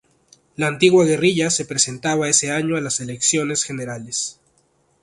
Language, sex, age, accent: Spanish, male, 19-29, Andino-Pacífico: Colombia, Perú, Ecuador, oeste de Bolivia y Venezuela andina